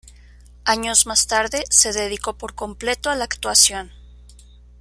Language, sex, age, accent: Spanish, female, 30-39, México